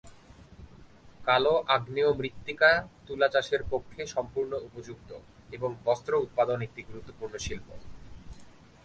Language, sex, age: Bengali, male, 19-29